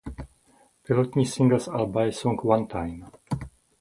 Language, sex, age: Czech, male, 50-59